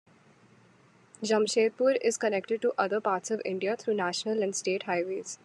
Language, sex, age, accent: English, female, 19-29, India and South Asia (India, Pakistan, Sri Lanka)